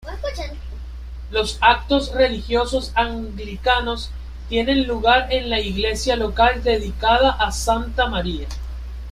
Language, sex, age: Spanish, male, 19-29